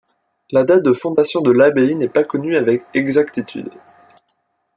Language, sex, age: French, male, under 19